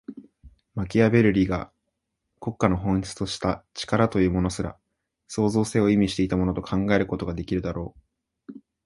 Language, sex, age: Japanese, male, 19-29